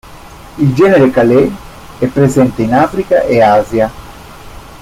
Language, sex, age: Italian, male, 50-59